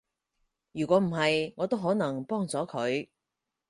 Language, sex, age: Cantonese, female, 30-39